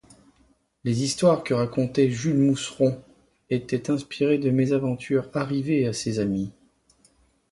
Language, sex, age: French, male, 30-39